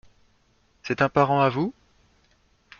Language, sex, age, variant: French, male, 40-49, Français de métropole